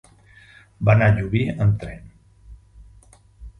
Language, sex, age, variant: Catalan, male, 50-59, Central